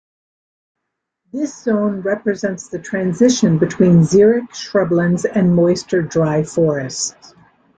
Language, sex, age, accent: English, female, 60-69, United States English